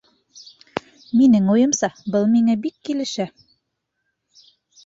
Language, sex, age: Bashkir, female, 19-29